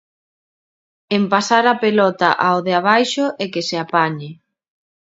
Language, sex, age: Galician, female, 30-39